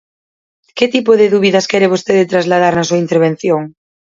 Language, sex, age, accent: Galician, female, 19-29, Oriental (común en zona oriental); Normativo (estándar)